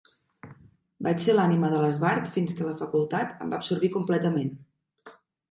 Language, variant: Catalan, Central